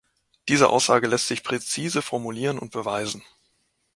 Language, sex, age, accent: German, male, 19-29, Deutschland Deutsch